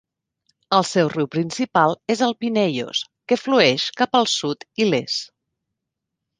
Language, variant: Catalan, Central